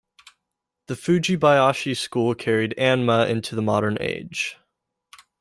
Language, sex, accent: English, male, United States English